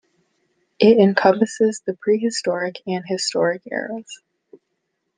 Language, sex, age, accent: English, female, under 19, United States English